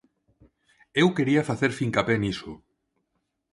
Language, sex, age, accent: Galician, male, 40-49, Normativo (estándar); Neofalante